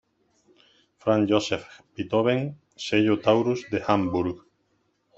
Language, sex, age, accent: Spanish, male, 40-49, España: Sur peninsular (Andalucia, Extremadura, Murcia)